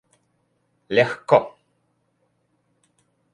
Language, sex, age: Russian, male, under 19